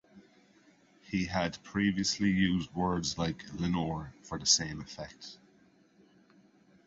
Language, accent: English, Irish English